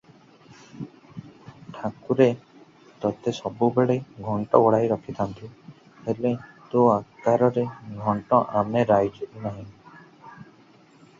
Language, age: Odia, 19-29